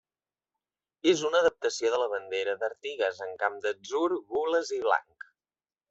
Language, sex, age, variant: Catalan, male, under 19, Central